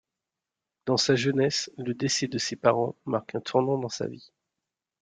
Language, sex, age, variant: French, male, 40-49, Français de métropole